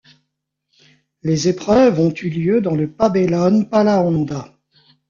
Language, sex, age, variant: French, male, 40-49, Français de métropole